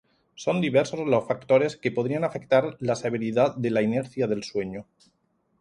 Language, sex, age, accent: Spanish, male, 40-49, España: Sur peninsular (Andalucia, Extremadura, Murcia)